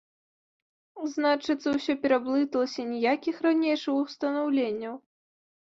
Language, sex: Belarusian, female